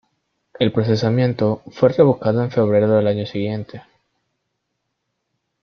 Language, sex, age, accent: Spanish, male, under 19, Andino-Pacífico: Colombia, Perú, Ecuador, oeste de Bolivia y Venezuela andina